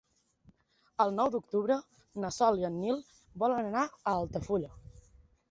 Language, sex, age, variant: Catalan, female, 19-29, Central